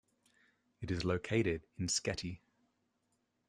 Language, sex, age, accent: English, male, 30-39, Australian English